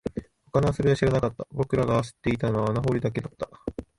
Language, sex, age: Japanese, male, 19-29